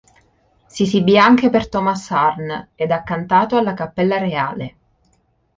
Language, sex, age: Italian, female, 19-29